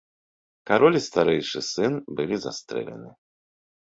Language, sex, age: Belarusian, male, 30-39